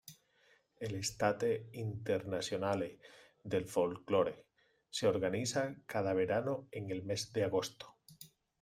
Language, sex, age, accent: Spanish, male, 30-39, España: Sur peninsular (Andalucia, Extremadura, Murcia)